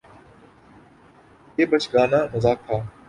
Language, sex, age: Urdu, male, 19-29